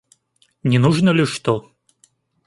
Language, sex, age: Russian, male, 30-39